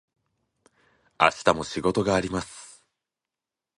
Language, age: Japanese, 19-29